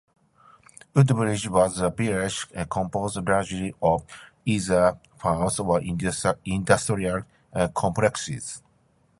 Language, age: English, 50-59